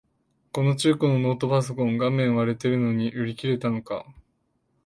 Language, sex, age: Japanese, male, 19-29